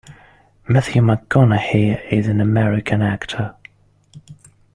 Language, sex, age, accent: English, male, 30-39, England English